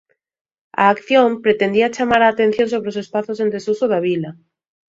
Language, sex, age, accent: Galician, female, 30-39, Central (gheada)